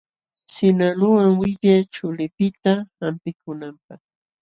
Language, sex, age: Jauja Wanca Quechua, female, 70-79